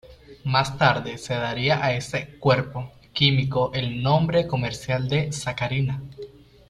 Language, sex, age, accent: Spanish, male, under 19, Caribe: Cuba, Venezuela, Puerto Rico, República Dominicana, Panamá, Colombia caribeña, México caribeño, Costa del golfo de México